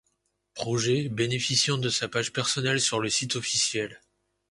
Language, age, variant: French, 40-49, Français de métropole